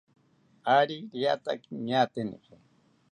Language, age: South Ucayali Ashéninka, 60-69